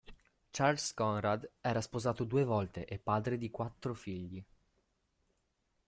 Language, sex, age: Italian, male, under 19